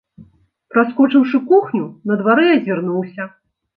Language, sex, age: Belarusian, female, 40-49